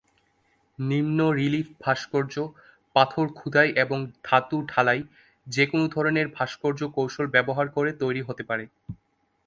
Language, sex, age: Bengali, male, 19-29